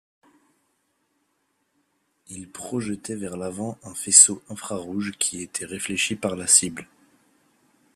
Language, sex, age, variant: French, male, 19-29, Français de métropole